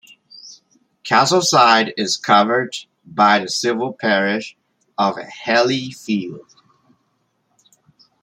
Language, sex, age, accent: English, male, 40-49, United States English